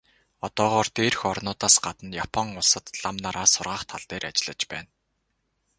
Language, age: Mongolian, 19-29